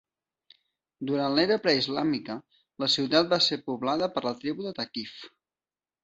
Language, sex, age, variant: Catalan, male, 30-39, Central